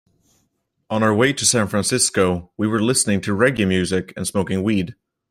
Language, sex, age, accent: English, male, 19-29, United States English